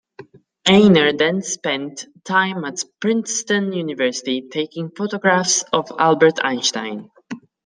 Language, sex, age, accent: English, male, under 19, United States English